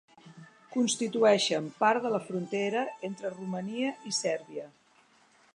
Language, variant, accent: Catalan, Central, central